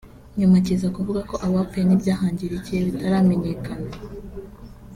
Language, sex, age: Kinyarwanda, female, under 19